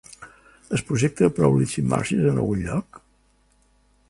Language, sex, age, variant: Catalan, male, 60-69, Central